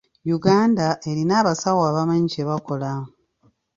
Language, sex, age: Ganda, female, 50-59